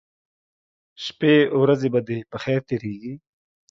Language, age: Pashto, 19-29